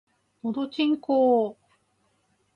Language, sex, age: Japanese, female, 50-59